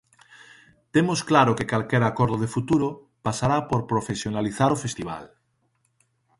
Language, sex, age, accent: Galician, male, 40-49, Central (gheada)